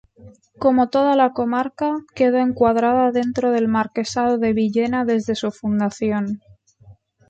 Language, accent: Spanish, España: Centro-Sur peninsular (Madrid, Toledo, Castilla-La Mancha)